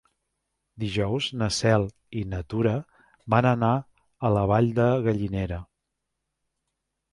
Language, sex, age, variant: Catalan, male, 50-59, Central